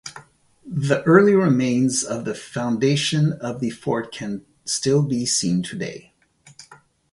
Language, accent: English, United States English